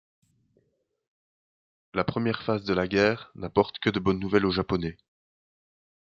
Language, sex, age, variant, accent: French, male, 30-39, Français d'Europe, Français de Belgique